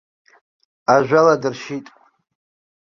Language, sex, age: Abkhazian, male, 40-49